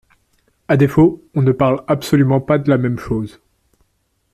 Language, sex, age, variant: French, male, 19-29, Français de métropole